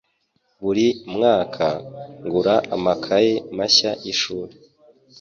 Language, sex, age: Kinyarwanda, male, 19-29